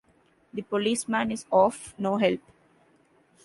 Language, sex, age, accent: English, female, 19-29, India and South Asia (India, Pakistan, Sri Lanka)